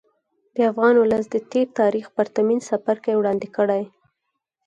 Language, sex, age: Pashto, female, 19-29